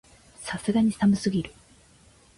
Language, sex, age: Japanese, female, 19-29